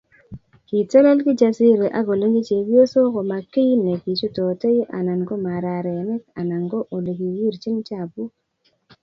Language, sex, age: Kalenjin, female, 19-29